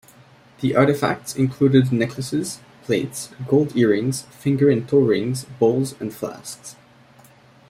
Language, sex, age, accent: English, male, 19-29, Canadian English